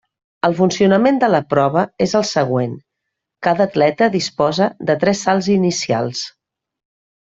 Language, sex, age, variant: Catalan, female, 40-49, Central